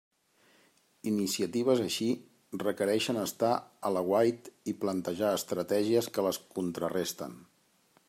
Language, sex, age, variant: Catalan, male, 40-49, Central